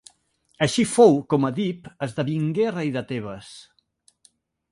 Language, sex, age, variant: Catalan, male, 50-59, Central